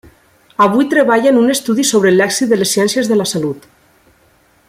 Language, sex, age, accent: Catalan, female, 30-39, valencià